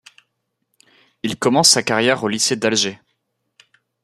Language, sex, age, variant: French, male, 19-29, Français de métropole